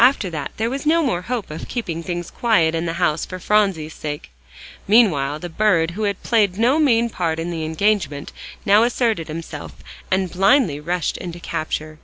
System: none